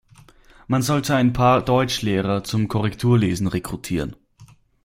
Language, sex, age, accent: German, male, 19-29, Österreichisches Deutsch